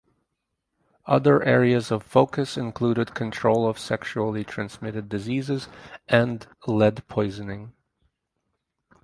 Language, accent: English, United States English